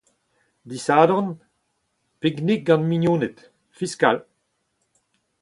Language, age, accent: Breton, 70-79, Leoneg